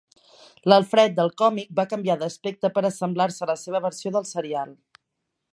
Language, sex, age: Catalan, female, 19-29